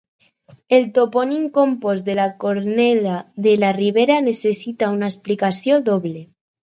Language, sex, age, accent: Catalan, female, under 19, aprenent (recent, des del castellà)